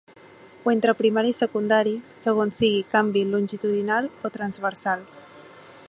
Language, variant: Catalan, Central